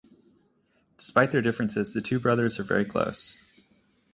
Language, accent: English, United States English